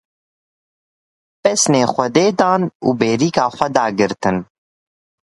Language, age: Kurdish, 19-29